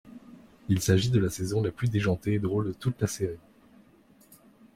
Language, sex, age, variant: French, male, 30-39, Français de métropole